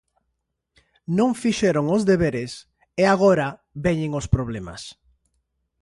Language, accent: Galician, Normativo (estándar)